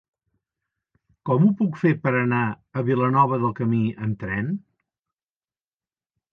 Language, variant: Catalan, Nord-Occidental